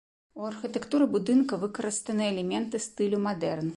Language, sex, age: Belarusian, female, 30-39